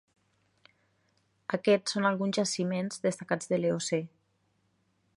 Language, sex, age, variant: Catalan, female, 30-39, Nord-Occidental